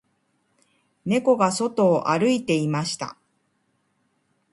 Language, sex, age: Japanese, female, 40-49